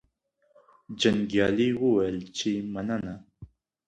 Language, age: Pashto, 19-29